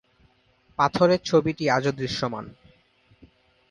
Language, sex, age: Bengali, male, 19-29